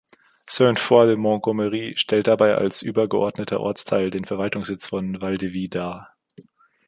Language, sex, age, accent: German, male, 19-29, Deutschland Deutsch